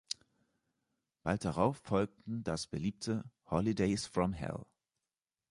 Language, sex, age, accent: German, male, 30-39, Deutschland Deutsch